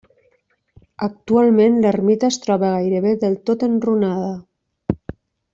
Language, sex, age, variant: Catalan, female, 40-49, Nord-Occidental